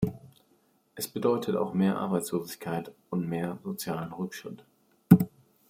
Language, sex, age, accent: German, male, 30-39, Deutschland Deutsch